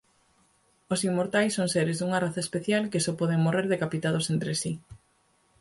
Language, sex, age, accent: Galician, female, 19-29, Normativo (estándar)